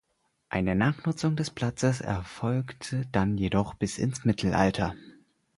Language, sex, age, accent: German, male, 19-29, Deutschland Deutsch